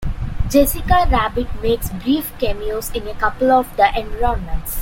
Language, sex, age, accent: English, female, 19-29, India and South Asia (India, Pakistan, Sri Lanka)